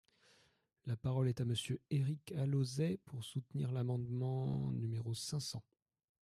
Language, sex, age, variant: French, male, 30-39, Français de métropole